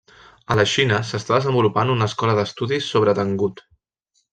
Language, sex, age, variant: Catalan, male, 30-39, Central